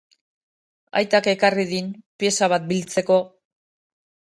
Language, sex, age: Basque, female, 50-59